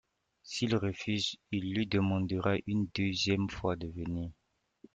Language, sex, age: French, male, 30-39